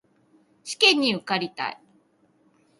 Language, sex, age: Japanese, female, 30-39